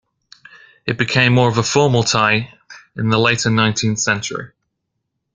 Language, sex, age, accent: English, male, 19-29, England English